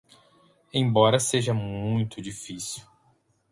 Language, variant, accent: Portuguese, Portuguese (Brasil), Paulista